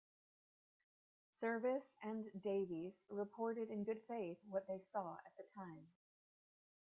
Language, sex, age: English, female, 40-49